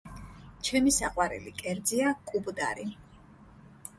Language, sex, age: Georgian, female, 40-49